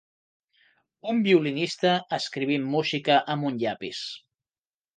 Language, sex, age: Catalan, male, 30-39